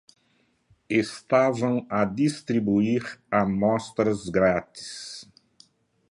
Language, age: Portuguese, 60-69